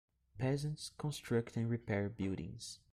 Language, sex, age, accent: English, male, 19-29, United States English